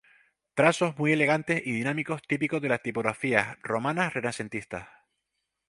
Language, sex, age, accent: Spanish, male, 50-59, España: Islas Canarias